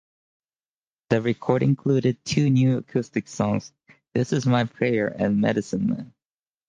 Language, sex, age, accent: English, male, 30-39, United States English